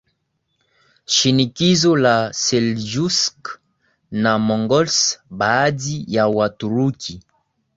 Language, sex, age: Swahili, male, 19-29